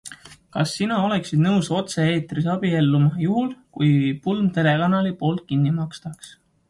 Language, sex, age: Estonian, male, 19-29